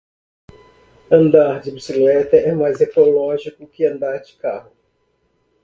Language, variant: Portuguese, Portuguese (Brasil)